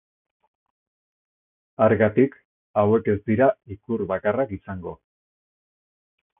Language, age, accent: Basque, 60-69, Erdialdekoa edo Nafarra (Gipuzkoa, Nafarroa)